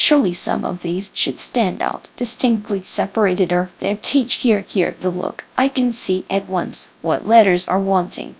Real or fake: fake